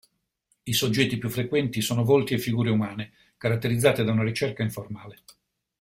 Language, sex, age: Italian, male, 60-69